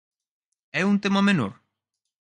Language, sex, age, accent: Galician, male, 19-29, Oriental (común en zona oriental); Normativo (estándar)